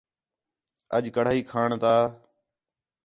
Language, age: Khetrani, 19-29